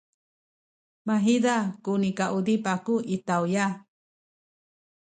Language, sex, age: Sakizaya, female, 70-79